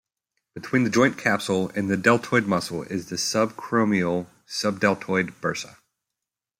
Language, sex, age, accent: English, male, 30-39, United States English